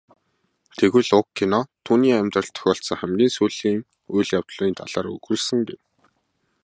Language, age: Mongolian, 19-29